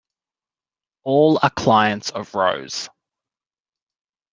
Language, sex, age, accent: English, male, 19-29, Australian English